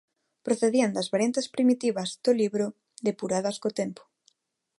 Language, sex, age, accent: Galician, female, 19-29, Neofalante